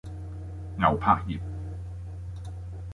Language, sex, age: Cantonese, male, 30-39